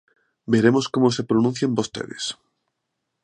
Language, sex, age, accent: Galician, male, 19-29, Normativo (estándar)